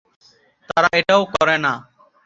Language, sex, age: Bengali, male, 19-29